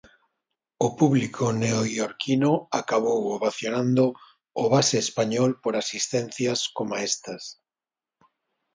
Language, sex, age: Galician, male, 50-59